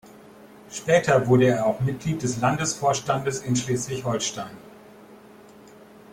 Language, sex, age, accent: German, male, 50-59, Deutschland Deutsch